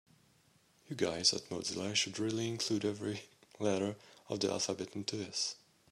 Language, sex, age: English, male, 30-39